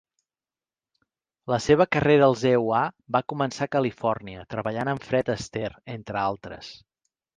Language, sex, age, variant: Catalan, male, 40-49, Central